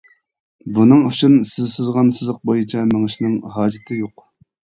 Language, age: Uyghur, 19-29